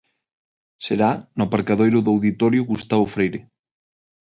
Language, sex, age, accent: Galician, male, 19-29, Central (gheada); Neofalante